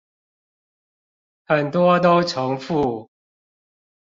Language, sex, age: Chinese, male, 50-59